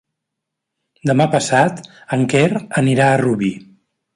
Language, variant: Catalan, Central